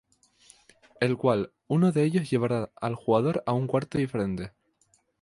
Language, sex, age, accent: Spanish, male, 19-29, España: Islas Canarias